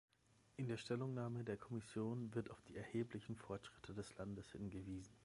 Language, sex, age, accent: German, male, 19-29, Deutschland Deutsch